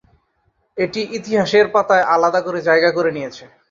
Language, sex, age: Bengali, male, 30-39